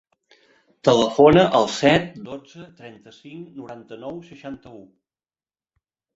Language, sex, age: Catalan, male, 50-59